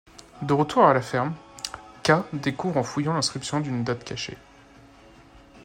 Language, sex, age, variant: French, male, 19-29, Français de métropole